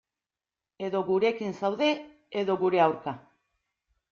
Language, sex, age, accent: Basque, female, 60-69, Erdialdekoa edo Nafarra (Gipuzkoa, Nafarroa)